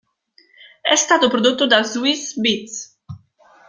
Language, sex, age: Italian, female, 19-29